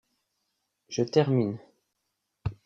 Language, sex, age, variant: French, male, 40-49, Français de métropole